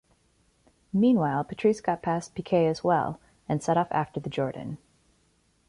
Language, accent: English, United States English